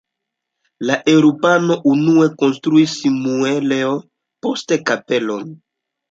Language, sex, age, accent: Esperanto, male, 19-29, Internacia